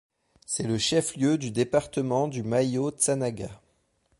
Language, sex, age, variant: French, male, 30-39, Français de métropole